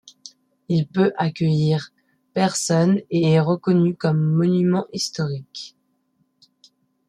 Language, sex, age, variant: French, female, 19-29, Français de métropole